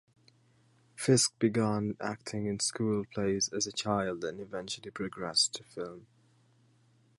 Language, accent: English, United States English